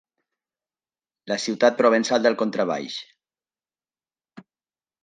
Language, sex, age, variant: Catalan, male, 40-49, Nord-Occidental